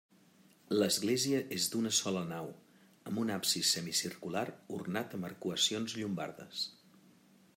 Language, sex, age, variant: Catalan, male, 40-49, Central